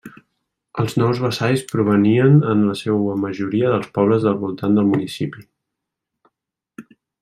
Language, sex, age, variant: Catalan, male, 19-29, Central